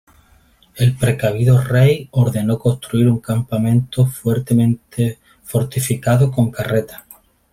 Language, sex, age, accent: Spanish, male, 30-39, España: Sur peninsular (Andalucia, Extremadura, Murcia)